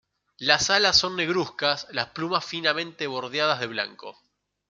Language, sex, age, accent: Spanish, male, 19-29, Rioplatense: Argentina, Uruguay, este de Bolivia, Paraguay